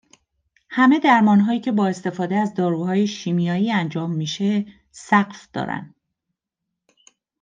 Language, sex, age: Persian, female, 40-49